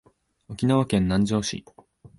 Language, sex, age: Japanese, male, 19-29